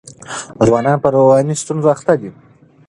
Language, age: Pashto, 19-29